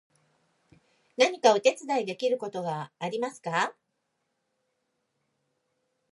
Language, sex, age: Japanese, female, 50-59